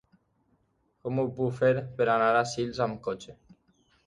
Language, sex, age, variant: Catalan, male, 50-59, Alacantí